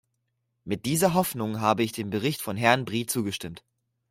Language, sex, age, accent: German, male, under 19, Deutschland Deutsch